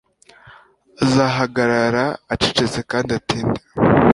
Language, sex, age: Kinyarwanda, male, under 19